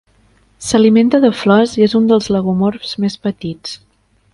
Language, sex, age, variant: Catalan, female, 19-29, Septentrional